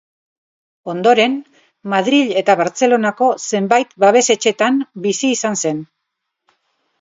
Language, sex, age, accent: Basque, female, 50-59, Mendebalekoa (Araba, Bizkaia, Gipuzkoako mendebaleko herri batzuk)